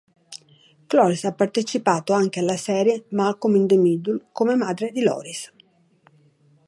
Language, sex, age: Italian, female, 60-69